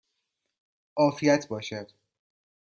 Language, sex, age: Persian, male, 19-29